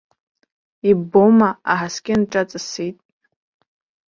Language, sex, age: Abkhazian, male, under 19